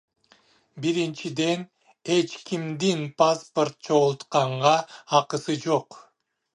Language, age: Kyrgyz, 40-49